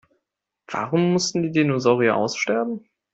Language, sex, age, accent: German, male, 19-29, Deutschland Deutsch